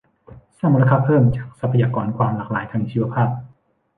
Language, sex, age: Thai, male, 19-29